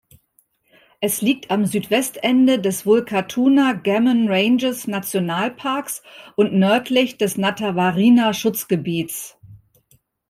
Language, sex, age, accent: German, female, 50-59, Deutschland Deutsch